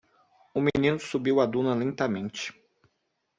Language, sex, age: Portuguese, male, 19-29